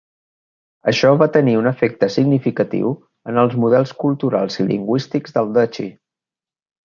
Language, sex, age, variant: Catalan, male, 40-49, Central